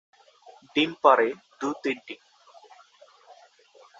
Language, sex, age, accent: Bengali, male, 19-29, Bangla